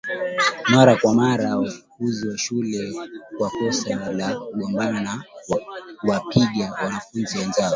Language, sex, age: Swahili, male, 19-29